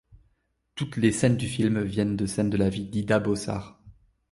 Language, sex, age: French, male, 19-29